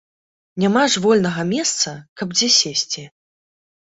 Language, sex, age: Belarusian, female, 19-29